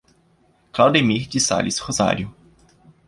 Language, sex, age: Portuguese, male, 19-29